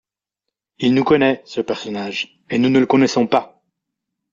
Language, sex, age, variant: French, male, 19-29, Français de métropole